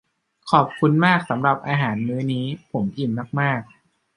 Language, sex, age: Thai, male, 30-39